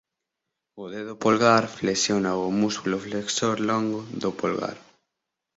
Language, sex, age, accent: Galician, male, 19-29, Central (gheada); Oriental (común en zona oriental); Normativo (estándar)